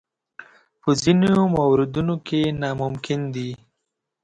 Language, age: Pashto, 19-29